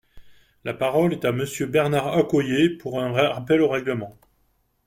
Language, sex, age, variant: French, male, 40-49, Français de métropole